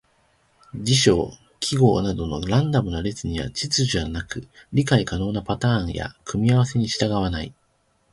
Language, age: Japanese, 30-39